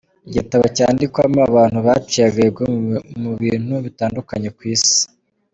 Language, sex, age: Kinyarwanda, male, 30-39